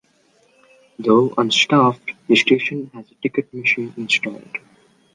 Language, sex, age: English, male, under 19